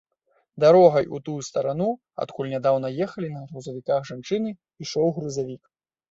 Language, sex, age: Belarusian, male, 30-39